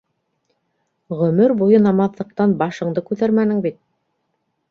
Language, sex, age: Bashkir, female, 30-39